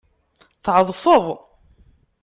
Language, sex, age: Kabyle, female, 30-39